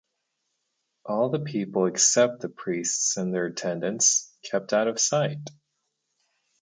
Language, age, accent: English, 30-39, United States English